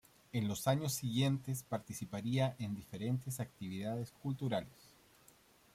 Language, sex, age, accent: Spanish, male, 40-49, Chileno: Chile, Cuyo